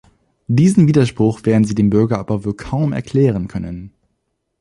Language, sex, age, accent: German, male, 19-29, Deutschland Deutsch